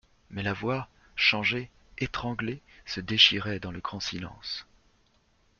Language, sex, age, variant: French, male, 40-49, Français de métropole